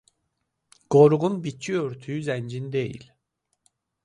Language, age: Azerbaijani, 30-39